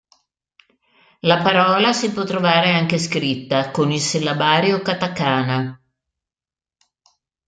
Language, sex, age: Italian, female, 60-69